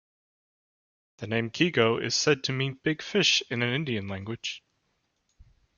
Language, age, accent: English, 19-29, United States English